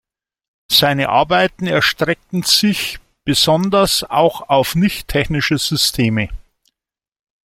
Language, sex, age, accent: German, male, 50-59, Deutschland Deutsch